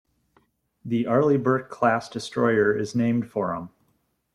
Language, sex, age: English, male, 30-39